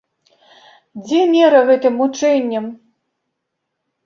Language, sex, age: Belarusian, female, 60-69